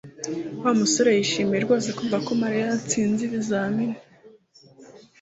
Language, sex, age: Kinyarwanda, female, 19-29